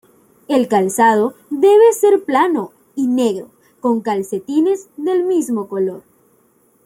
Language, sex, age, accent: Spanish, female, 19-29, México